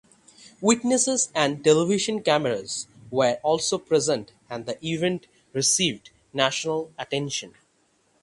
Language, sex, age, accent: English, male, under 19, India and South Asia (India, Pakistan, Sri Lanka)